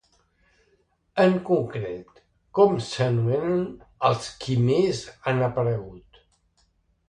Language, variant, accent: Catalan, Central, central